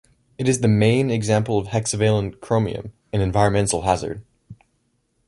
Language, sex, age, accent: English, male, under 19, United States English